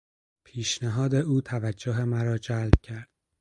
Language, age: Persian, 19-29